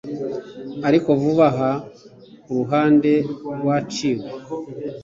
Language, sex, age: Kinyarwanda, male, 50-59